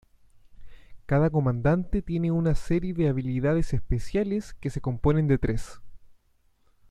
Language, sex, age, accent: Spanish, male, 19-29, Chileno: Chile, Cuyo